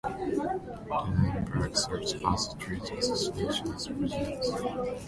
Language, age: English, 19-29